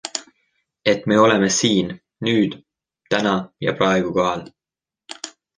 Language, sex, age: Estonian, male, 19-29